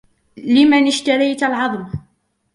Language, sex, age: Arabic, female, 19-29